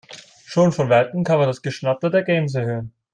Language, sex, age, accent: German, male, 19-29, Österreichisches Deutsch